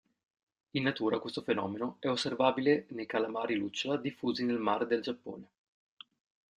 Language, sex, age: Italian, male, 19-29